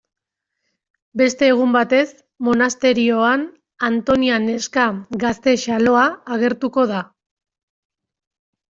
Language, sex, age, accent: Basque, female, 30-39, Erdialdekoa edo Nafarra (Gipuzkoa, Nafarroa)